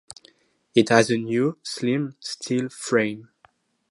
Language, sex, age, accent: English, male, 19-29, French